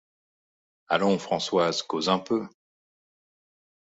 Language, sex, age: French, male, 30-39